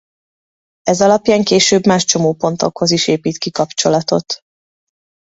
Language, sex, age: Hungarian, female, 30-39